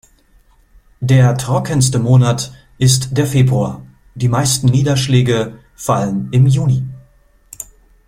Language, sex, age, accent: German, male, 30-39, Deutschland Deutsch